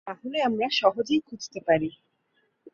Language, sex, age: Bengali, female, 19-29